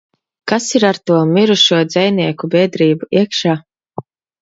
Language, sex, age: Latvian, female, 30-39